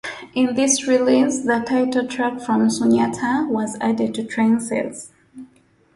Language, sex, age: English, female, 19-29